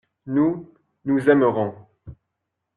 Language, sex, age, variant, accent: French, male, 19-29, Français d'Amérique du Nord, Français du Canada